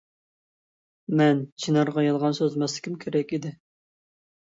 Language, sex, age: Uyghur, male, 30-39